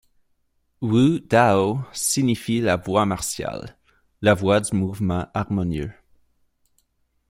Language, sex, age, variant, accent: French, male, 19-29, Français d'Amérique du Nord, Français du Canada